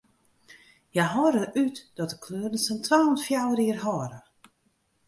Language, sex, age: Western Frisian, female, 30-39